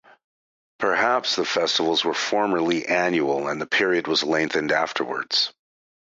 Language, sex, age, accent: English, male, 40-49, United States English